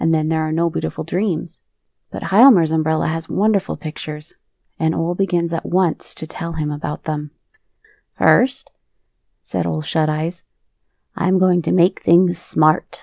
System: none